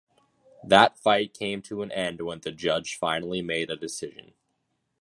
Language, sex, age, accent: English, male, under 19, United States English